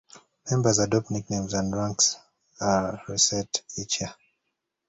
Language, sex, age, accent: English, male, 19-29, United States English